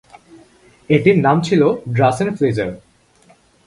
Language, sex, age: Bengali, male, 19-29